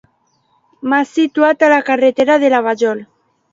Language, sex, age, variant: Catalan, female, under 19, Alacantí